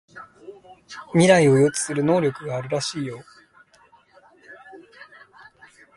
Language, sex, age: Japanese, male, 30-39